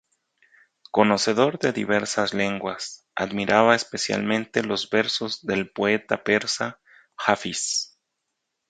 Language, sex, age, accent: Spanish, male, 40-49, México